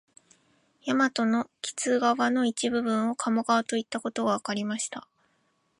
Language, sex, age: Japanese, female, 19-29